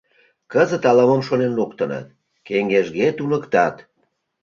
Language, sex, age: Mari, male, 40-49